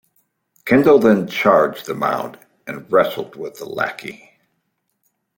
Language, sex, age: English, male, 60-69